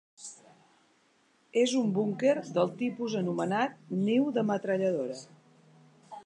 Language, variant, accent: Catalan, Central, central